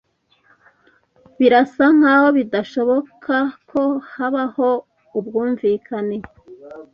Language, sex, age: Kinyarwanda, female, 19-29